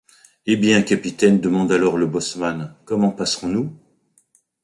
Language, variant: French, Français de métropole